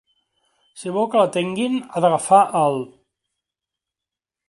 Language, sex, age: Catalan, male, 30-39